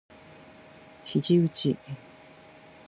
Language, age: Japanese, 60-69